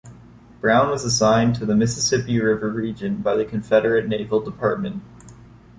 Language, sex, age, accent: English, male, 19-29, Canadian English